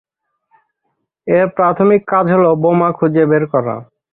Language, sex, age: Bengali, male, 30-39